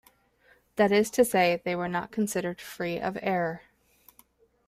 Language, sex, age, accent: English, female, 19-29, England English